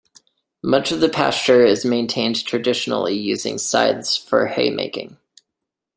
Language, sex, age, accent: English, male, 19-29, United States English